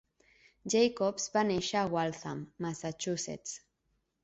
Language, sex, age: Catalan, female, 30-39